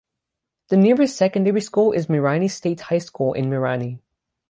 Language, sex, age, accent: English, male, under 19, United States English; England English